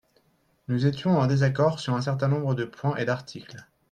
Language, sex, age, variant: French, male, 19-29, Français de métropole